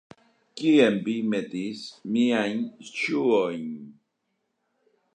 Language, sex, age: Esperanto, male, 60-69